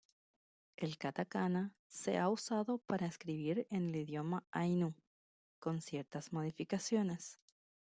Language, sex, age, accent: Spanish, female, 30-39, Rioplatense: Argentina, Uruguay, este de Bolivia, Paraguay